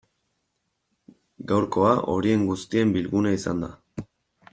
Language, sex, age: Basque, male, 19-29